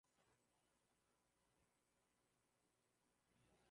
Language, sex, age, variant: Swahili, male, 30-39, Kiswahili Sanifu (EA)